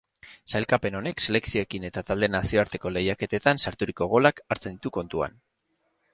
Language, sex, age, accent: Basque, male, 30-39, Erdialdekoa edo Nafarra (Gipuzkoa, Nafarroa)